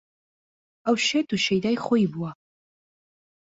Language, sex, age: Central Kurdish, female, 19-29